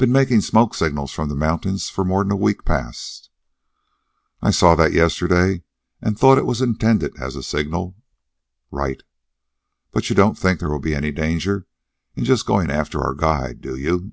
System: none